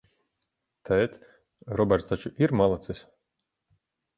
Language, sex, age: Latvian, male, 40-49